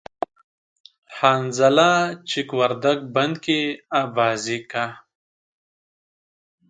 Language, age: Pashto, 19-29